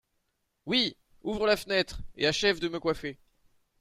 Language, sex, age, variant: French, male, 30-39, Français de métropole